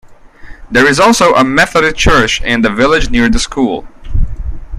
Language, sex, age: English, male, 30-39